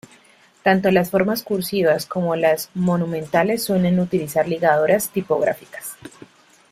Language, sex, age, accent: Spanish, female, 30-39, Caribe: Cuba, Venezuela, Puerto Rico, República Dominicana, Panamá, Colombia caribeña, México caribeño, Costa del golfo de México